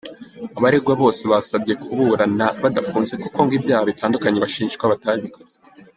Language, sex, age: Kinyarwanda, male, 19-29